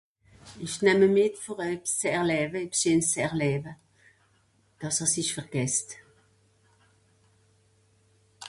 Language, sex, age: Swiss German, female, 70-79